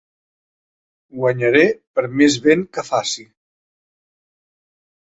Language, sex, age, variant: Catalan, male, 60-69, Central